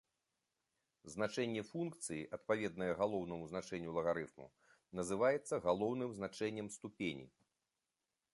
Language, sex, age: Belarusian, male, 50-59